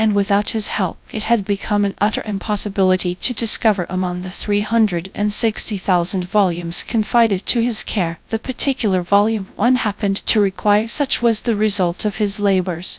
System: TTS, GradTTS